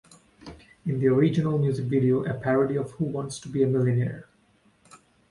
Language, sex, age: English, male, 19-29